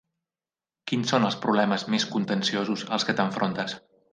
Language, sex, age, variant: Catalan, male, 30-39, Central